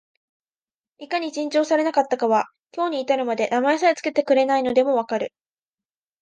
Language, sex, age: Japanese, female, under 19